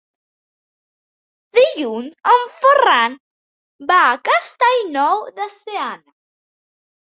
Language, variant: Catalan, Central